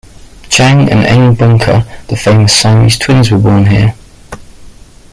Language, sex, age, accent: English, male, 40-49, England English